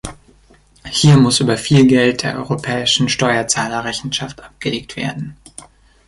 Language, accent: German, Deutschland Deutsch